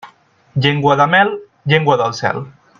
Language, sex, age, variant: Catalan, male, 19-29, Central